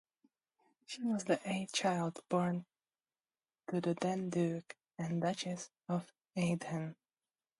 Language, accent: English, United States English